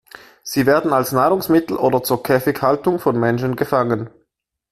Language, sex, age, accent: German, male, 19-29, Schweizerdeutsch